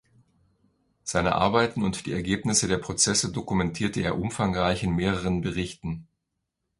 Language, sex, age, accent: German, male, 50-59, Deutschland Deutsch